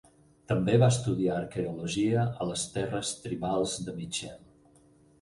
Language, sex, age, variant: Catalan, male, 60-69, Balear